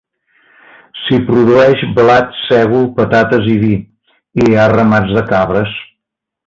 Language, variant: Catalan, Central